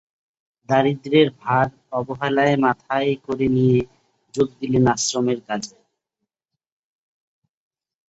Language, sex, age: Bengali, male, 30-39